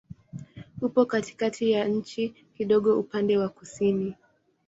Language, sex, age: Swahili, female, 19-29